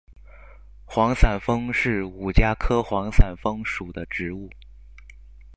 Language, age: Chinese, 19-29